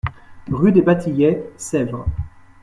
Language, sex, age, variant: French, male, 19-29, Français de métropole